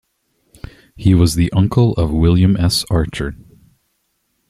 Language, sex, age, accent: English, male, 19-29, United States English